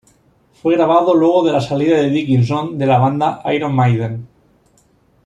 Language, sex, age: Spanish, male, 40-49